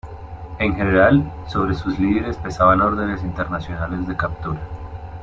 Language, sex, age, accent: Spanish, male, 30-39, Andino-Pacífico: Colombia, Perú, Ecuador, oeste de Bolivia y Venezuela andina